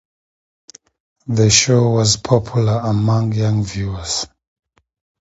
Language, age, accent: English, 40-49, Southern African (South Africa, Zimbabwe, Namibia)